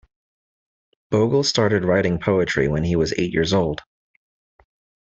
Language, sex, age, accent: English, male, 30-39, United States English